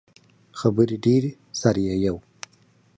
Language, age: Pashto, 30-39